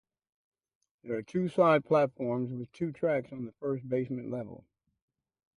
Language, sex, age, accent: English, male, 60-69, United States English